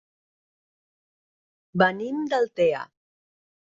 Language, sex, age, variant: Catalan, female, 40-49, Central